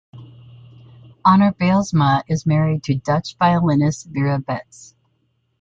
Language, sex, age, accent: English, female, 60-69, United States English